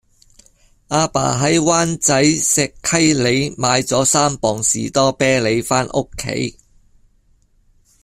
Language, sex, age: Cantonese, male, 50-59